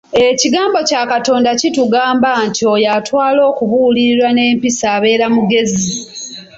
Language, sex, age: Ganda, female, 30-39